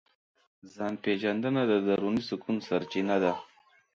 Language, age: Pashto, 30-39